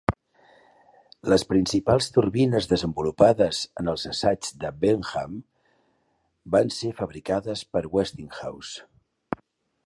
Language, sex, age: Catalan, male, 50-59